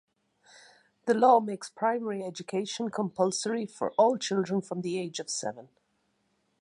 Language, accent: English, Irish English